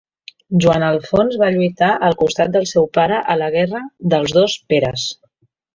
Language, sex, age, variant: Catalan, female, 40-49, Central